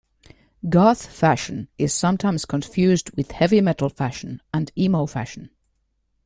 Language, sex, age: English, female, 40-49